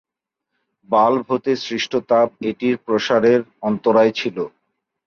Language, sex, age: Bengali, male, 40-49